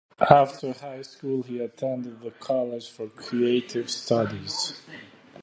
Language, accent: English, United States English